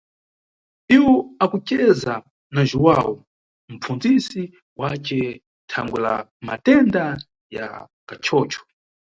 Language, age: Nyungwe, 30-39